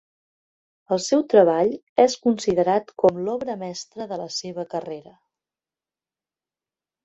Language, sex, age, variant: Catalan, female, 19-29, Central